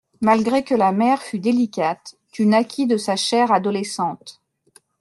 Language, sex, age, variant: French, female, 30-39, Français de métropole